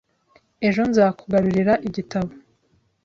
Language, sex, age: Kinyarwanda, female, 19-29